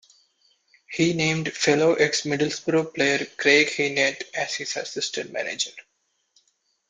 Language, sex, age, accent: English, male, 19-29, India and South Asia (India, Pakistan, Sri Lanka)